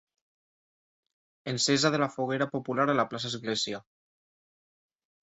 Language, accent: Catalan, valencià